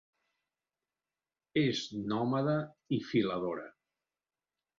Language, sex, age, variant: Catalan, male, 50-59, Central